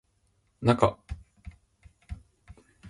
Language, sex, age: Japanese, male, under 19